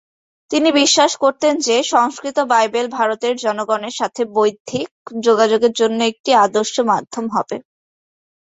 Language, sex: Bengali, female